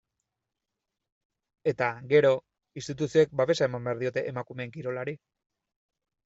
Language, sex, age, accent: Basque, male, 30-39, Erdialdekoa edo Nafarra (Gipuzkoa, Nafarroa)